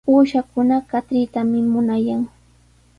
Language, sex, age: Sihuas Ancash Quechua, female, 30-39